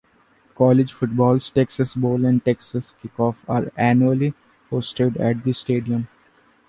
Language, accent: English, India and South Asia (India, Pakistan, Sri Lanka)